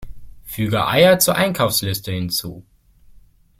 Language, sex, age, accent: German, male, 19-29, Deutschland Deutsch